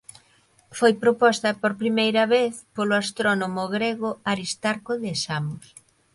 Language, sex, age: Galician, female, 50-59